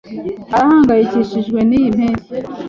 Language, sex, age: Kinyarwanda, female, 30-39